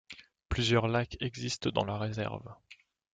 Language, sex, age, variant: French, male, 19-29, Français de métropole